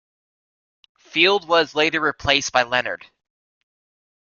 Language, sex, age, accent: English, male, 19-29, United States English